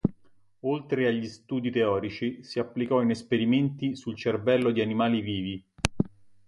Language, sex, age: Italian, male, 40-49